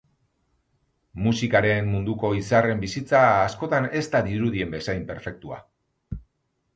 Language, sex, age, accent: Basque, male, 40-49, Mendebalekoa (Araba, Bizkaia, Gipuzkoako mendebaleko herri batzuk)